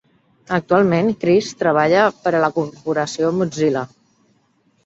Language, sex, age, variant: Catalan, female, 30-39, Central